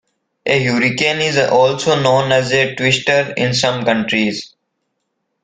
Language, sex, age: English, male, 19-29